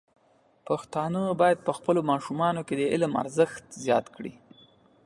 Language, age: Pashto, 30-39